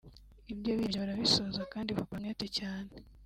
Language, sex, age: Kinyarwanda, female, 19-29